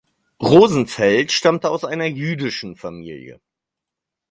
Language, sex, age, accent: German, male, 30-39, Deutschland Deutsch